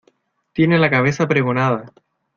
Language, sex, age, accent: Spanish, male, 19-29, Chileno: Chile, Cuyo